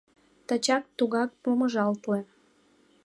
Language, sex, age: Mari, female, 19-29